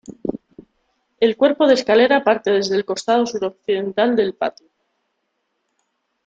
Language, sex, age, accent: Spanish, female, 30-39, España: Centro-Sur peninsular (Madrid, Toledo, Castilla-La Mancha)